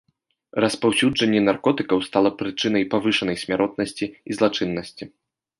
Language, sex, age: Belarusian, male, 19-29